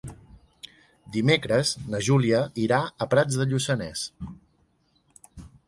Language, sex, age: Catalan, male, 40-49